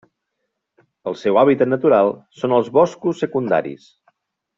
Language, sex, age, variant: Catalan, male, 30-39, Nord-Occidental